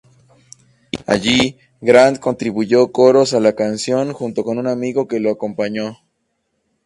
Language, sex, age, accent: Spanish, male, 19-29, México